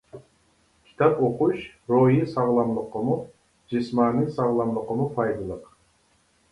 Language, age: Uyghur, 40-49